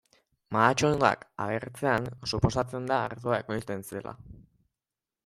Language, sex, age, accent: Basque, male, under 19, Erdialdekoa edo Nafarra (Gipuzkoa, Nafarroa)